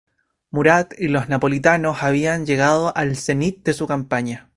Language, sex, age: Spanish, male, 19-29